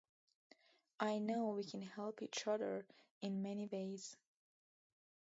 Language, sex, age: English, female, under 19